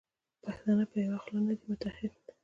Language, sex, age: Pashto, female, 19-29